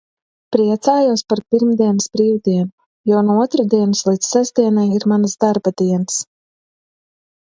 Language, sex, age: Latvian, female, 30-39